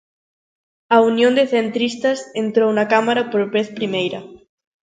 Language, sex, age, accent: Galician, female, 40-49, Central (gheada)